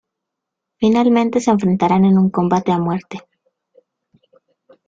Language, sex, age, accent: Spanish, female, under 19, México